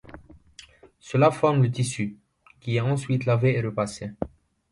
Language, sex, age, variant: French, male, 19-29, Français de métropole